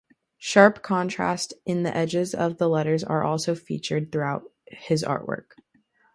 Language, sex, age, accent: English, female, under 19, United States English